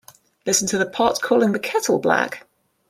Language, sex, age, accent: English, female, 30-39, England English